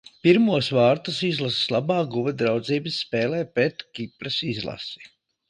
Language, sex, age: Latvian, male, 50-59